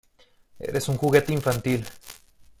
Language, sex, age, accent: Spanish, male, 19-29, México